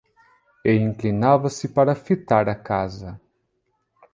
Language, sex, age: Portuguese, male, 30-39